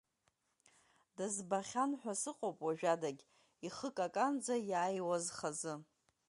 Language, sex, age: Abkhazian, female, 40-49